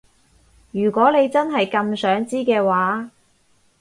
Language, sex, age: Cantonese, female, 19-29